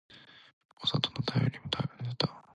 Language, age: Japanese, 19-29